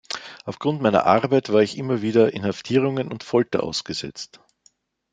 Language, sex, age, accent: German, male, 50-59, Österreichisches Deutsch